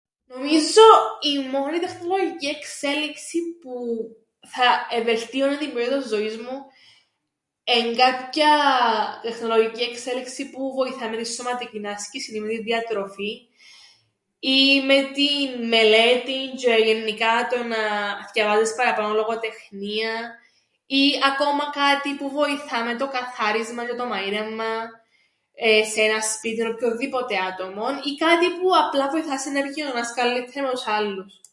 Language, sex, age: Greek, female, 19-29